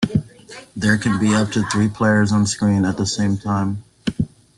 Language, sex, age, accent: English, female, 19-29, Australian English